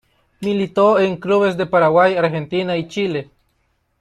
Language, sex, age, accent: Spanish, male, 19-29, América central